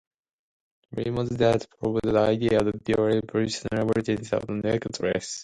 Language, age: English, 19-29